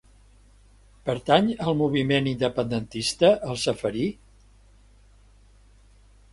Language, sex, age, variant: Catalan, male, 70-79, Central